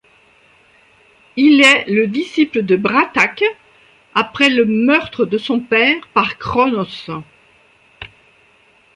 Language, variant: French, Français de métropole